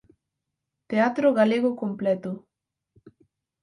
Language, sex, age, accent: Galician, female, 19-29, Atlántico (seseo e gheada)